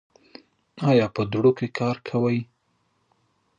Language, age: Pashto, 30-39